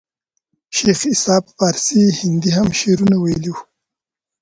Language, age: Pashto, 19-29